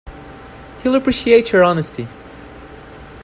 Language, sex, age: English, male, 19-29